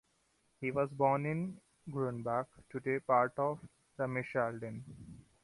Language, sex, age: English, male, 19-29